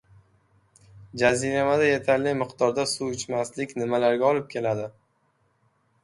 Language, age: Uzbek, 19-29